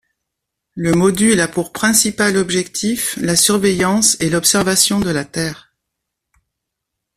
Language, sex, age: French, female, 60-69